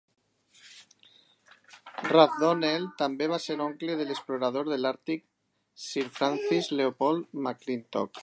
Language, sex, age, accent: Catalan, male, 40-49, valencià